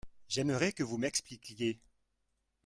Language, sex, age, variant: French, male, 50-59, Français de métropole